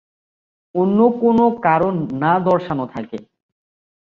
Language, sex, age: Bengali, male, 19-29